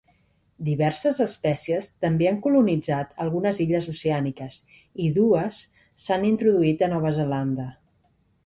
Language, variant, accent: Catalan, Central, central